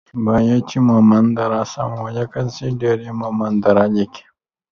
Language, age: Pashto, under 19